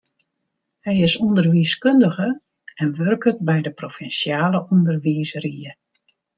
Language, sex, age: Western Frisian, female, 60-69